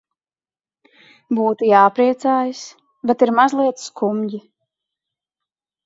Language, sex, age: Latvian, female, 30-39